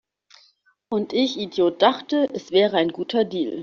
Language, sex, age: German, female, 19-29